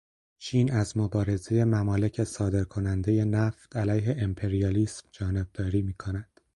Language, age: Persian, 19-29